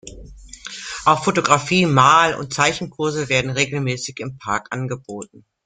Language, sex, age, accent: German, female, 50-59, Deutschland Deutsch